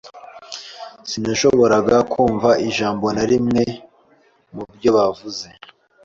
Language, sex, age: Kinyarwanda, male, 19-29